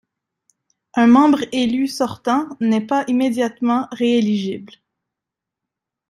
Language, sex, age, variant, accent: French, female, 19-29, Français d'Amérique du Nord, Français du Canada